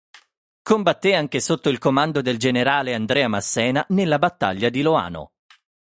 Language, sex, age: Italian, male, 30-39